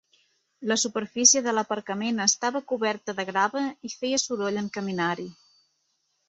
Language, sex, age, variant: Catalan, female, 30-39, Central